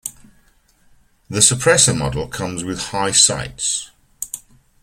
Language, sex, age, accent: English, male, 50-59, England English